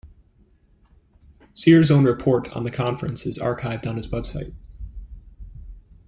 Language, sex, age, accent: English, male, 19-29, United States English